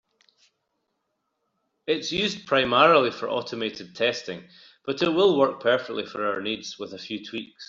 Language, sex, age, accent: English, male, 50-59, Scottish English